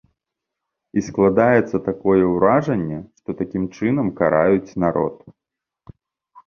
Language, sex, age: Belarusian, male, 30-39